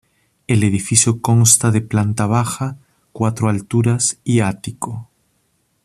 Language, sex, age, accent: Spanish, male, 30-39, Andino-Pacífico: Colombia, Perú, Ecuador, oeste de Bolivia y Venezuela andina